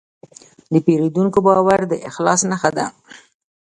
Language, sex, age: Pashto, female, 50-59